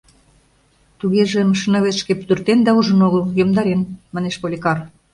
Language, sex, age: Mari, female, 50-59